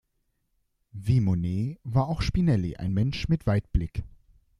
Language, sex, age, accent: German, male, under 19, Deutschland Deutsch